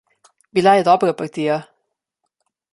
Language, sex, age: Slovenian, female, under 19